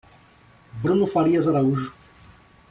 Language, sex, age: Portuguese, male, 40-49